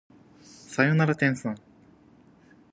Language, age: Japanese, 19-29